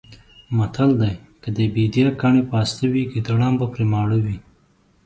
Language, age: Pashto, 30-39